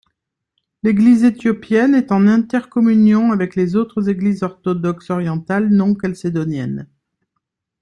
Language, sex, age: French, female, 50-59